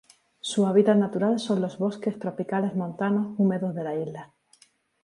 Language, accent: Spanish, España: Sur peninsular (Andalucia, Extremadura, Murcia)